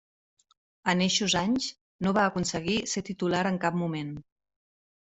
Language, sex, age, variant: Catalan, female, 30-39, Central